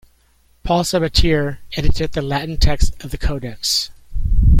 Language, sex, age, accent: English, male, 60-69, United States English